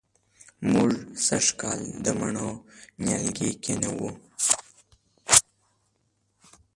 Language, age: Pashto, under 19